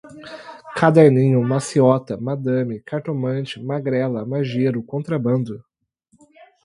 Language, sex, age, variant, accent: Portuguese, male, 19-29, Portuguese (Brasil), Gaucho